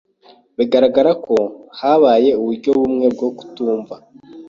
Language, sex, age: Kinyarwanda, male, 19-29